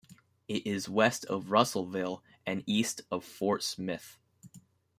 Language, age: English, 19-29